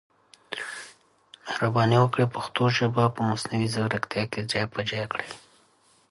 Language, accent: English, England English